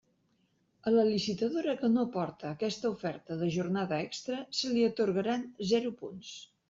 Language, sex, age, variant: Catalan, female, 50-59, Central